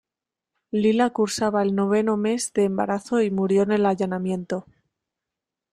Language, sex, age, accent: Spanish, female, 19-29, España: Centro-Sur peninsular (Madrid, Toledo, Castilla-La Mancha)